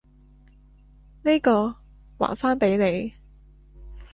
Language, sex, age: Cantonese, female, 19-29